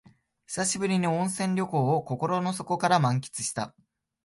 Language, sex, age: Japanese, male, 19-29